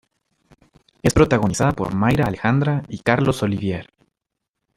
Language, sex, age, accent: Spanish, male, under 19, América central